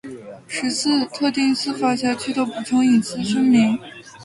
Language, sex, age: Chinese, female, 19-29